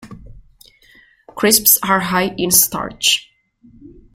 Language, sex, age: English, female, 19-29